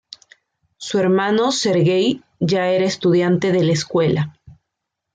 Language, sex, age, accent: Spanish, female, 19-29, Andino-Pacífico: Colombia, Perú, Ecuador, oeste de Bolivia y Venezuela andina